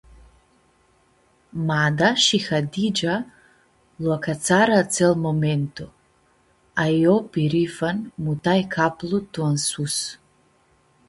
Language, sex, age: Aromanian, female, 30-39